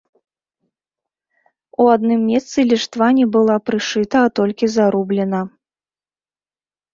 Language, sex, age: Belarusian, female, 30-39